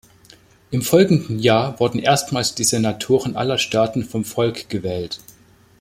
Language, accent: German, Deutschland Deutsch